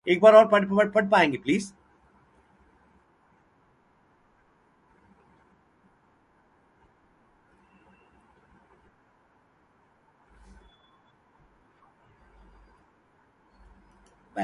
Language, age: English, 50-59